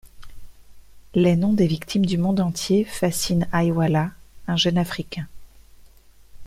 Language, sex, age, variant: French, female, 40-49, Français de métropole